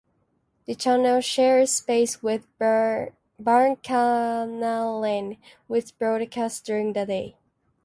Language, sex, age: English, female, 19-29